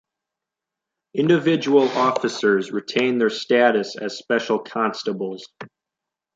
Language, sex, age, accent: English, male, under 19, United States English